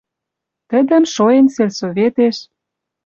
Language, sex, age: Western Mari, female, 30-39